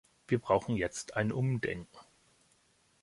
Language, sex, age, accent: German, male, 40-49, Deutschland Deutsch